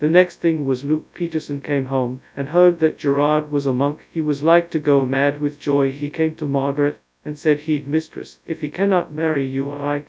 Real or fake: fake